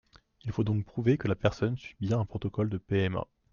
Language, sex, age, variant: French, male, 19-29, Français de métropole